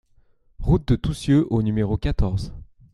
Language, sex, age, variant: French, male, 30-39, Français de métropole